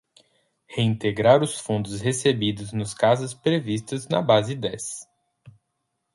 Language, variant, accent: Portuguese, Portuguese (Brasil), Paulista